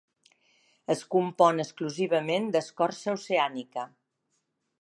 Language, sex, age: Catalan, female, 60-69